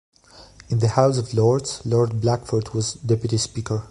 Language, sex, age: English, male, 19-29